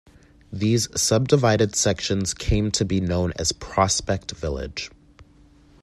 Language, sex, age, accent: English, male, 19-29, United States English